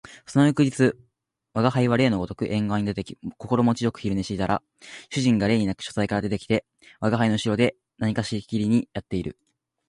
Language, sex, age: Japanese, male, 19-29